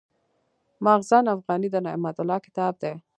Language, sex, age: Pashto, female, 19-29